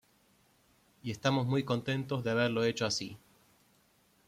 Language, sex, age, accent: Spanish, male, 30-39, Rioplatense: Argentina, Uruguay, este de Bolivia, Paraguay